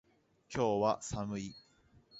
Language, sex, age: Japanese, male, under 19